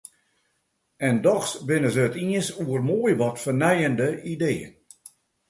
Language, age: Western Frisian, 70-79